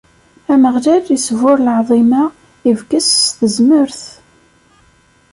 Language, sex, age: Kabyle, female, 30-39